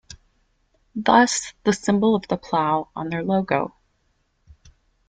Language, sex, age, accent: English, female, 40-49, Canadian English